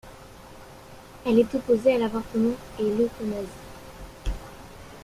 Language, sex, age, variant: French, female, under 19, Français de métropole